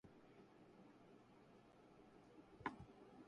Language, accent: English, United States English